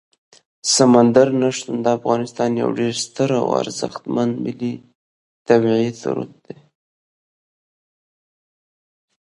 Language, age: Pashto, 19-29